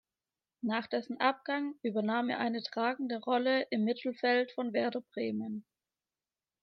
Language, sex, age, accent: German, female, 19-29, Deutschland Deutsch